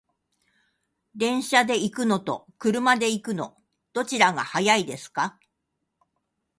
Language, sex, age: Japanese, female, 60-69